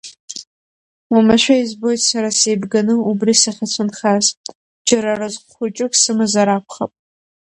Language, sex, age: Abkhazian, female, under 19